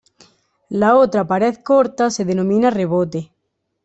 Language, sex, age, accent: Spanish, female, 19-29, España: Sur peninsular (Andalucia, Extremadura, Murcia)